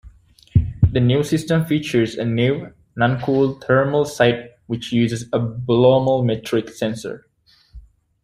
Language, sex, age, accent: English, male, 19-29, United States English